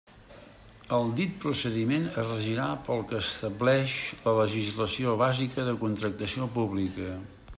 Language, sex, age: Catalan, male, 50-59